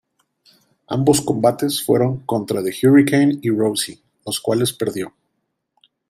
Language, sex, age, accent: Spanish, male, 40-49, México